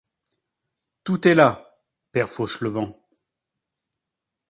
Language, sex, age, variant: French, male, 30-39, Français de métropole